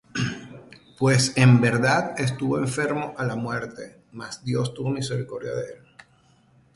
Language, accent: Spanish, Caribe: Cuba, Venezuela, Puerto Rico, República Dominicana, Panamá, Colombia caribeña, México caribeño, Costa del golfo de México